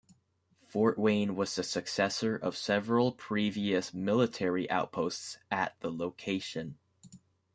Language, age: English, 19-29